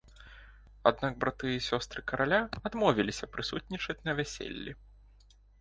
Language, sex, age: Belarusian, male, 19-29